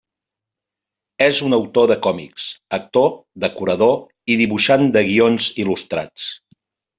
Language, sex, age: Catalan, male, 50-59